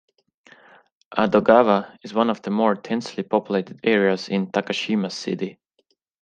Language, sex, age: English, male, 19-29